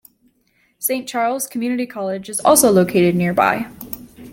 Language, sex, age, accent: English, female, 19-29, United States English